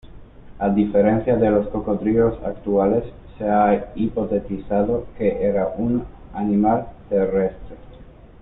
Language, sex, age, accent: Spanish, male, 30-39, España: Norte peninsular (Asturias, Castilla y León, Cantabria, País Vasco, Navarra, Aragón, La Rioja, Guadalajara, Cuenca)